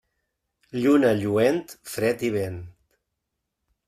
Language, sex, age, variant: Catalan, male, 50-59, Central